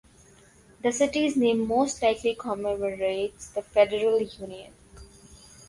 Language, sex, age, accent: English, female, under 19, India and South Asia (India, Pakistan, Sri Lanka)